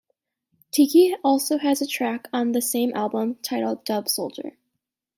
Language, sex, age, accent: English, female, under 19, United States English